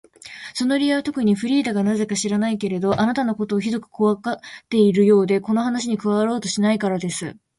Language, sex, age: Japanese, female, 19-29